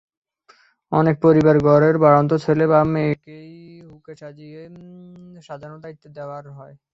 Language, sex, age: Bengali, male, 19-29